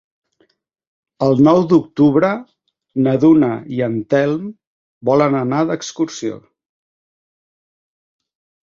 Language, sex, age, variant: Catalan, male, 50-59, Central